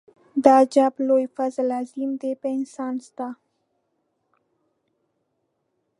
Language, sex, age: Pashto, female, 19-29